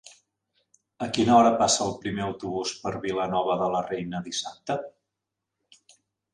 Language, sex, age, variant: Catalan, male, 40-49, Central